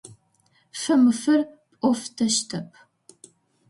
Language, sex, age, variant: Adyghe, female, under 19, Адыгабзэ (Кирил, пстэумэ зэдыряе)